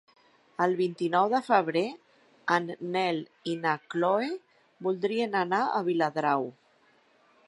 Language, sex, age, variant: Catalan, female, 50-59, Central